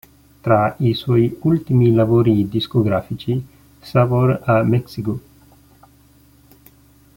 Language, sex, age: Italian, male, 19-29